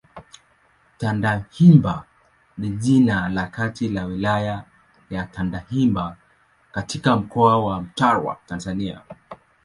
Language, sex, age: Swahili, male, 19-29